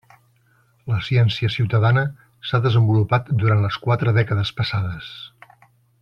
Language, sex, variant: Catalan, male, Central